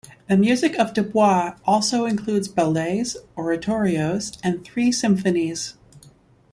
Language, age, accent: English, 19-29, United States English